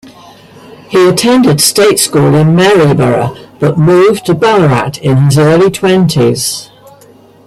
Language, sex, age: English, female, 70-79